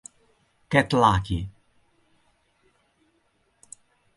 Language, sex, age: Italian, male, 50-59